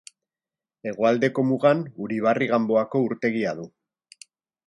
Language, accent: Basque, Erdialdekoa edo Nafarra (Gipuzkoa, Nafarroa)